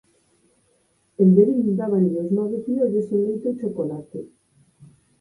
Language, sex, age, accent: Galician, female, 30-39, Normativo (estándar)